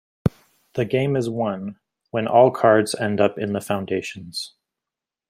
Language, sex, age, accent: English, male, 30-39, United States English